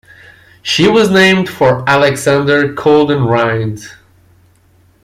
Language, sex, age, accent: English, male, 19-29, United States English